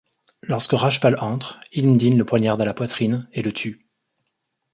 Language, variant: French, Français de métropole